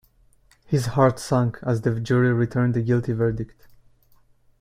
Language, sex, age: English, male, 19-29